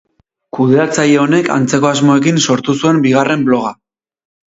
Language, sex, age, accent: Basque, male, 30-39, Erdialdekoa edo Nafarra (Gipuzkoa, Nafarroa)